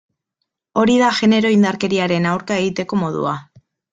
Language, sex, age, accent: Basque, female, 19-29, Mendebalekoa (Araba, Bizkaia, Gipuzkoako mendebaleko herri batzuk)